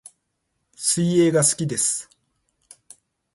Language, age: Japanese, 40-49